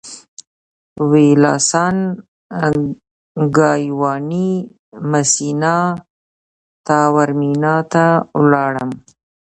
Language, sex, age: Pashto, female, 50-59